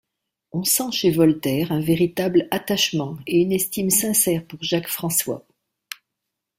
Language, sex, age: French, female, 60-69